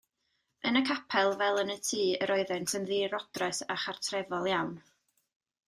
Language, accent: Welsh, Y Deyrnas Unedig Cymraeg